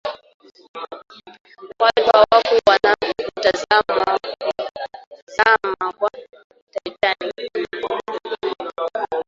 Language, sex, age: Swahili, female, 19-29